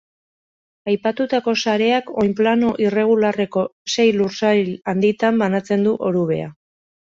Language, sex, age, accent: Basque, female, 50-59, Mendebalekoa (Araba, Bizkaia, Gipuzkoako mendebaleko herri batzuk)